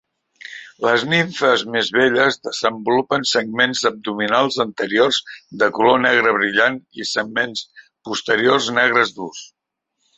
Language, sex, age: Catalan, male, 60-69